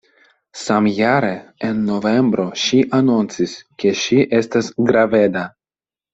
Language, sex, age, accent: Esperanto, male, under 19, Internacia